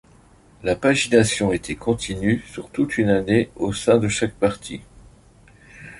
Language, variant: French, Français de métropole